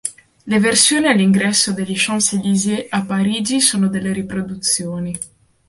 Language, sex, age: Italian, female, 19-29